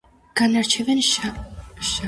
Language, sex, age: Georgian, female, 19-29